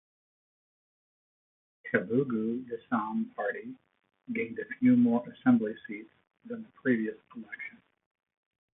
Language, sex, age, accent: English, male, 60-69, United States English